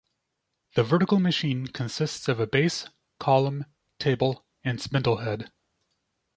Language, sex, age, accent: English, male, 30-39, United States English